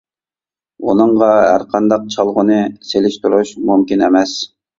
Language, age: Uyghur, 30-39